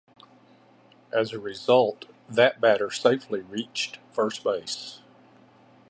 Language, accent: English, United States English